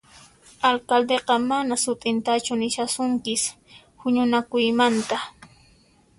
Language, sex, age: Puno Quechua, female, 19-29